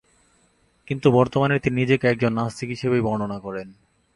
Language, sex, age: Bengali, male, 19-29